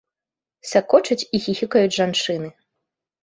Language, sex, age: Belarusian, female, 19-29